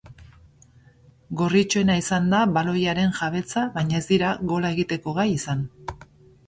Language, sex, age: Basque, female, 40-49